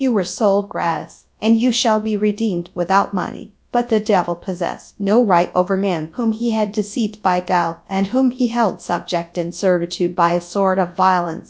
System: TTS, GradTTS